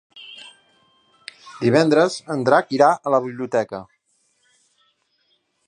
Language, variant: Catalan, Central